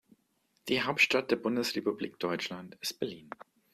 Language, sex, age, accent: German, male, 19-29, Deutschland Deutsch